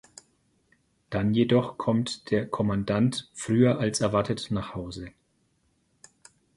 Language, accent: German, Deutschland Deutsch